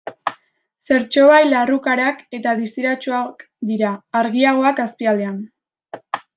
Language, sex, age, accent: Basque, female, under 19, Mendebalekoa (Araba, Bizkaia, Gipuzkoako mendebaleko herri batzuk)